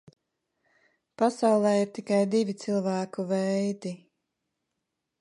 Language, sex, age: Latvian, female, 40-49